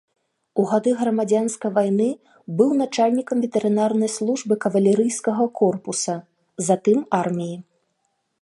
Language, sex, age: Belarusian, female, 30-39